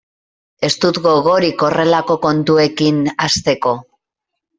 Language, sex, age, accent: Basque, female, 30-39, Mendebalekoa (Araba, Bizkaia, Gipuzkoako mendebaleko herri batzuk)